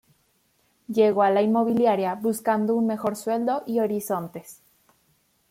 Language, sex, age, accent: Spanish, female, 19-29, México